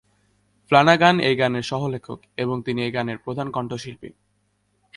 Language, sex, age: Bengali, male, 19-29